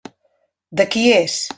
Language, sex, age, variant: Catalan, female, 50-59, Central